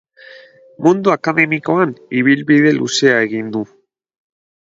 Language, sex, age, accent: Basque, male, 30-39, Mendebalekoa (Araba, Bizkaia, Gipuzkoako mendebaleko herri batzuk)